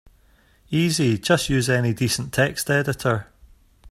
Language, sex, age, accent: English, male, 40-49, Scottish English